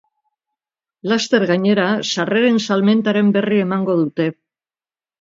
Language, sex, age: Basque, female, 70-79